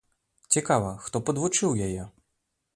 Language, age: Belarusian, 30-39